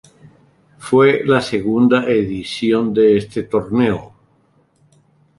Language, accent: Spanish, Andino-Pacífico: Colombia, Perú, Ecuador, oeste de Bolivia y Venezuela andina